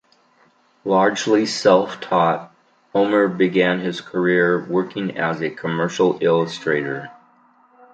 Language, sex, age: English, male, 70-79